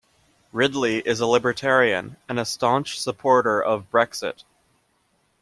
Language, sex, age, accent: English, male, 19-29, Canadian English